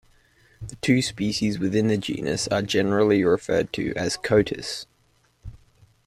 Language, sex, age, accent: English, male, 19-29, Australian English